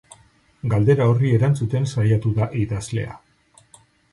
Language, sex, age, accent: Basque, male, 50-59, Mendebalekoa (Araba, Bizkaia, Gipuzkoako mendebaleko herri batzuk)